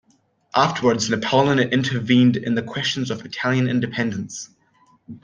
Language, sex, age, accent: English, male, under 19, New Zealand English